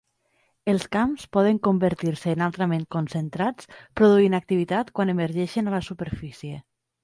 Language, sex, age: Catalan, female, 30-39